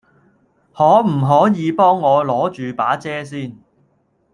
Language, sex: Cantonese, male